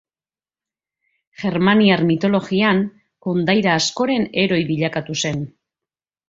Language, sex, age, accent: Basque, female, 40-49, Mendebalekoa (Araba, Bizkaia, Gipuzkoako mendebaleko herri batzuk)